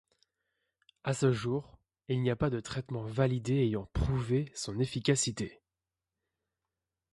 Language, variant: French, Français de métropole